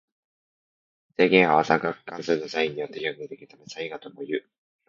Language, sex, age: Japanese, male, 19-29